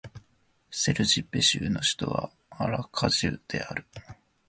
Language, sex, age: Japanese, male, 19-29